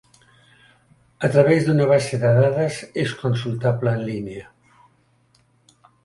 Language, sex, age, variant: Catalan, male, 70-79, Central